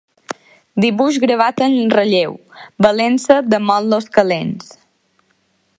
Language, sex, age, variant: Catalan, female, under 19, Balear